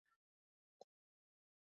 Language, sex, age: Abkhazian, male, under 19